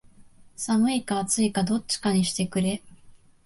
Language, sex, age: Japanese, female, 19-29